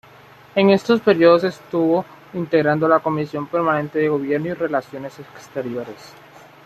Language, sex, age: Spanish, male, 19-29